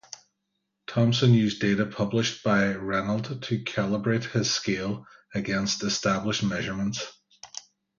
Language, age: English, 40-49